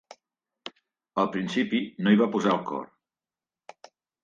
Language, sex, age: Catalan, male, 50-59